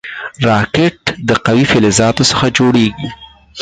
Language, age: Pashto, 19-29